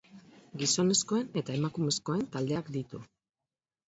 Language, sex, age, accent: Basque, female, 50-59, Mendebalekoa (Araba, Bizkaia, Gipuzkoako mendebaleko herri batzuk)